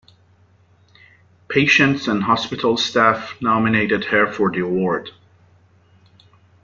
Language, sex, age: English, male, 30-39